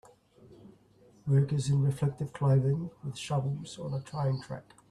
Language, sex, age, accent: English, male, 60-69, Australian English